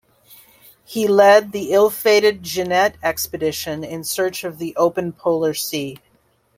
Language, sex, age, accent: English, female, 40-49, United States English